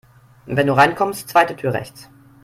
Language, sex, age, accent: German, male, under 19, Deutschland Deutsch